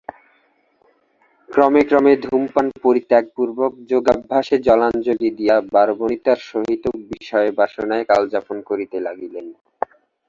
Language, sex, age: Bengali, male, 40-49